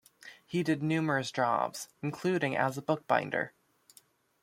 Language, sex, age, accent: English, male, under 19, United States English